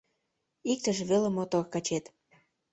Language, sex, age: Mari, female, under 19